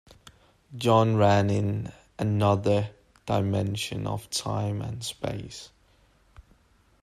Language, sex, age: English, male, 19-29